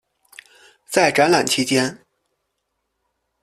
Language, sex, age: Chinese, male, 30-39